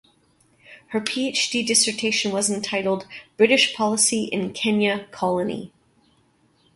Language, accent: English, Canadian English